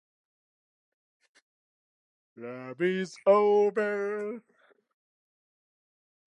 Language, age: English, 19-29